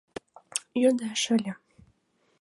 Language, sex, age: Mari, female, 19-29